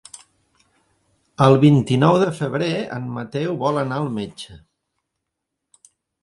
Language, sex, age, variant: Catalan, male, 50-59, Central